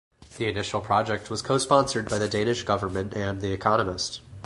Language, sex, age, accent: English, male, 19-29, United States English